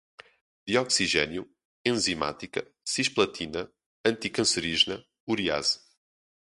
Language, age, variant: Portuguese, 19-29, Portuguese (Portugal)